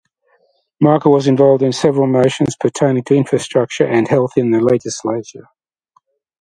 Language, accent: English, Australian English